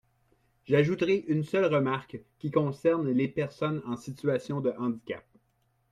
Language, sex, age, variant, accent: French, male, 40-49, Français d'Amérique du Nord, Français du Canada